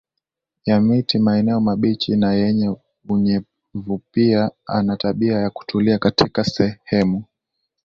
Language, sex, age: Swahili, male, 19-29